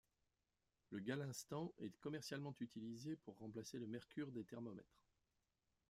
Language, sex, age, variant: French, male, 50-59, Français de métropole